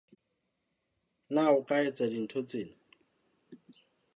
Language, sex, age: Southern Sotho, male, 30-39